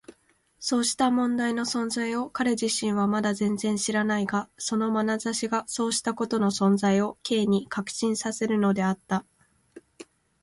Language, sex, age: Japanese, female, 19-29